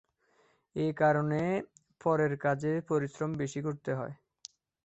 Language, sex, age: Bengali, male, 19-29